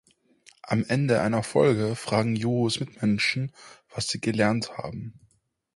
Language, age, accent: German, 19-29, Österreichisches Deutsch